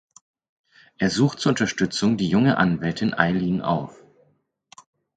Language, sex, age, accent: German, male, 19-29, Deutschland Deutsch; Hochdeutsch